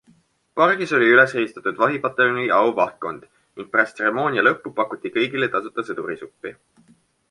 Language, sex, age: Estonian, male, 19-29